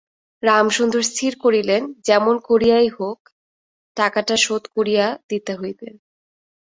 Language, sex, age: Bengali, female, 19-29